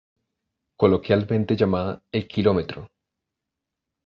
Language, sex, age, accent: Spanish, male, 30-39, Andino-Pacífico: Colombia, Perú, Ecuador, oeste de Bolivia y Venezuela andina